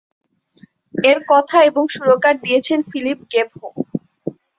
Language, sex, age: Bengali, male, 19-29